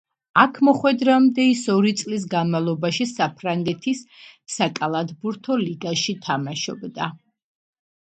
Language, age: Georgian, under 19